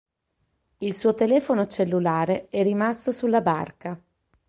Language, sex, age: Italian, female, 30-39